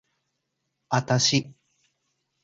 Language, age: Japanese, 50-59